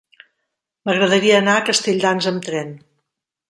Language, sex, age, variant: Catalan, female, 40-49, Central